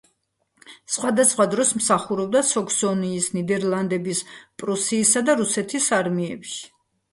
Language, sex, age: Georgian, female, 40-49